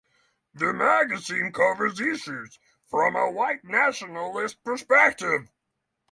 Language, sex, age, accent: English, male, 30-39, United States English